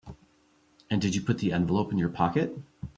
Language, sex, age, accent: English, male, 40-49, United States English